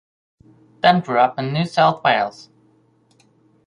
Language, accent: English, United States English